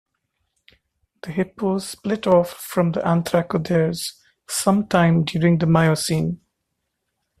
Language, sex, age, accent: English, male, 30-39, India and South Asia (India, Pakistan, Sri Lanka)